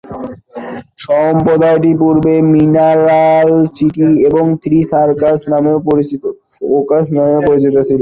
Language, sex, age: Bengali, male, 19-29